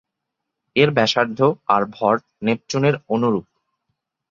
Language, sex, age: Bengali, male, 19-29